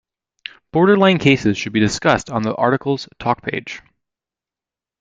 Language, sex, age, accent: English, male, under 19, United States English